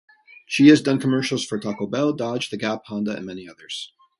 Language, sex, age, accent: English, male, 40-49, United States English